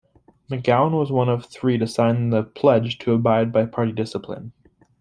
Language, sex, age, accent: English, male, under 19, United States English